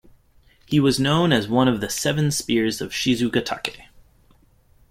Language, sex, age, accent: English, male, 19-29, United States English